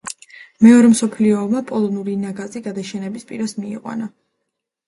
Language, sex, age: Georgian, female, 19-29